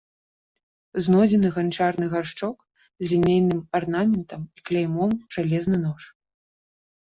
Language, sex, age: Belarusian, female, 30-39